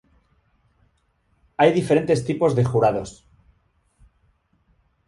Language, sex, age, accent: Spanish, male, 30-39, España: Norte peninsular (Asturias, Castilla y León, Cantabria, País Vasco, Navarra, Aragón, La Rioja, Guadalajara, Cuenca)